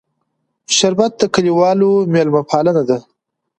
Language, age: Pashto, 19-29